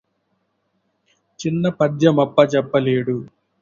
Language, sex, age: Telugu, male, 19-29